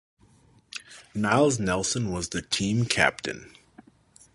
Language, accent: English, Canadian English